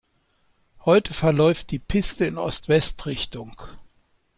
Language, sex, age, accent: German, male, 60-69, Deutschland Deutsch